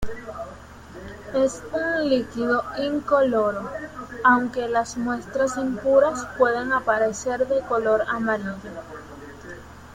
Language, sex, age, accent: Spanish, female, under 19, Caribe: Cuba, Venezuela, Puerto Rico, República Dominicana, Panamá, Colombia caribeña, México caribeño, Costa del golfo de México